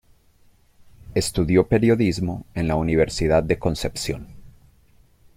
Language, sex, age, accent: Spanish, male, 40-49, Caribe: Cuba, Venezuela, Puerto Rico, República Dominicana, Panamá, Colombia caribeña, México caribeño, Costa del golfo de México